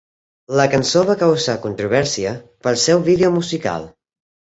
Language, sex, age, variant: Catalan, male, under 19, Central